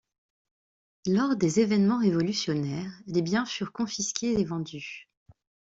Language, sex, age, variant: French, female, 30-39, Français de métropole